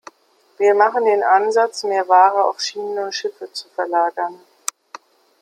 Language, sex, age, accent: German, female, 50-59, Deutschland Deutsch